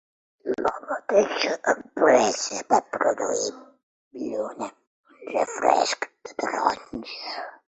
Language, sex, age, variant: Catalan, male, under 19, Central